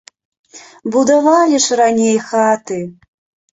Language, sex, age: Belarusian, female, 50-59